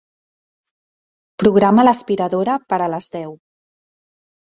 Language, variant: Catalan, Central